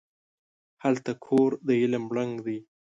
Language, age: Pashto, 19-29